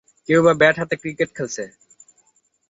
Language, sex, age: Bengali, male, 30-39